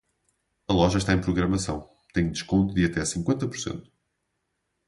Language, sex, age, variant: Portuguese, male, 19-29, Portuguese (Portugal)